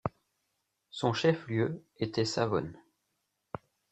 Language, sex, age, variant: French, male, 40-49, Français de métropole